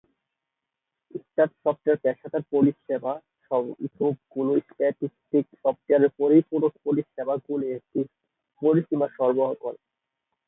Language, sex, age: Bengali, male, 19-29